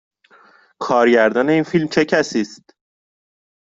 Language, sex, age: Persian, male, 30-39